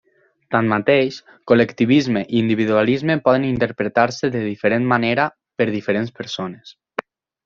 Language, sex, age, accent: Catalan, male, 19-29, valencià